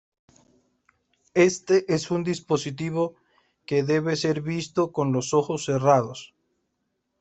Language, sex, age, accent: Spanish, male, 30-39, Caribe: Cuba, Venezuela, Puerto Rico, República Dominicana, Panamá, Colombia caribeña, México caribeño, Costa del golfo de México